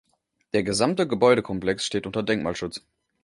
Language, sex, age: German, male, 19-29